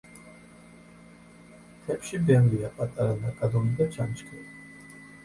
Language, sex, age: Georgian, male, 30-39